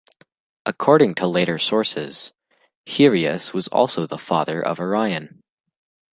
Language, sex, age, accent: English, female, under 19, United States English